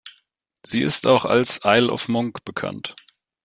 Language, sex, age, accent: German, male, 19-29, Deutschland Deutsch